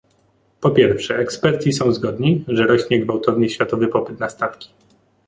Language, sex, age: Polish, male, 19-29